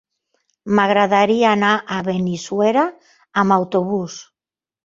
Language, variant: Catalan, Central